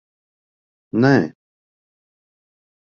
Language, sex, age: Latvian, male, 40-49